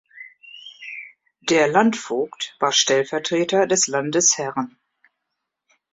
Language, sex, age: German, female, 50-59